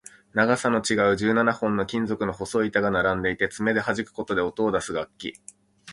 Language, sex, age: Japanese, male, 30-39